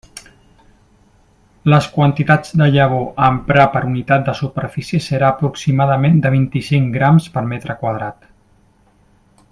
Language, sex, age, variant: Catalan, male, 40-49, Central